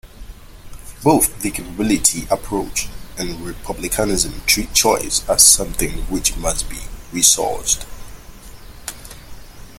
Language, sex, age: English, male, 19-29